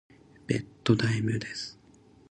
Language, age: Japanese, 19-29